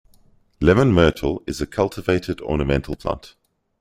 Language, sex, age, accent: English, male, 30-39, Southern African (South Africa, Zimbabwe, Namibia)